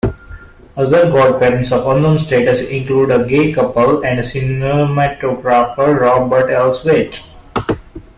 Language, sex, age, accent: English, male, 19-29, India and South Asia (India, Pakistan, Sri Lanka)